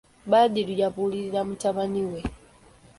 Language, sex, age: Ganda, female, 19-29